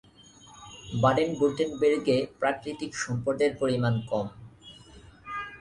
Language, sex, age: Bengali, male, 19-29